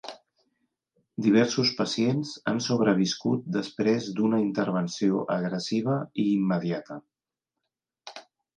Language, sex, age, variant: Catalan, male, 40-49, Central